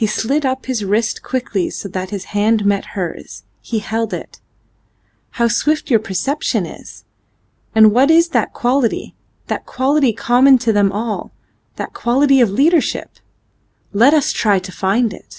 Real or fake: real